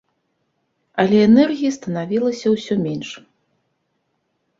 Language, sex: Belarusian, female